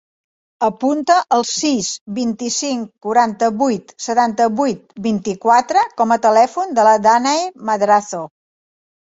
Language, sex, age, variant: Catalan, female, 60-69, Central